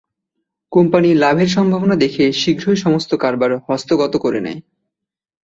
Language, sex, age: Bengali, male, 19-29